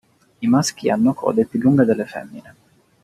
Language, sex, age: Italian, male, 19-29